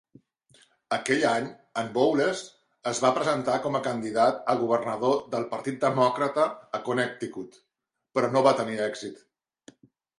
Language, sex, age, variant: Catalan, male, 50-59, Central